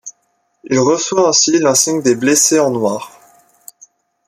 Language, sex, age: French, male, under 19